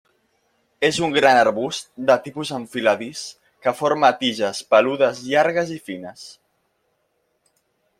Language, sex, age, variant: Catalan, male, under 19, Central